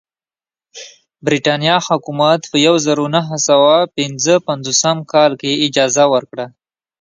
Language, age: Pashto, 19-29